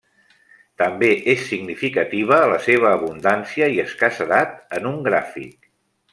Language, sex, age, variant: Catalan, male, 60-69, Central